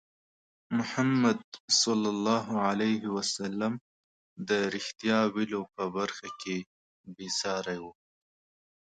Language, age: Pashto, 19-29